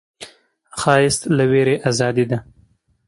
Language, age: Pashto, 19-29